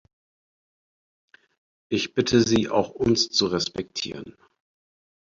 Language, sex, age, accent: German, male, 30-39, Deutschland Deutsch